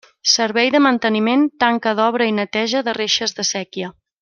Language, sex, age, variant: Catalan, female, 30-39, Central